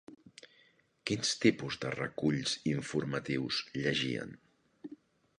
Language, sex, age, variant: Catalan, male, 60-69, Central